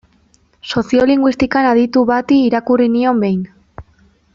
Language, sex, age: Basque, female, 19-29